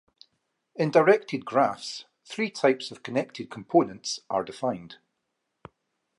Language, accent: English, Scottish English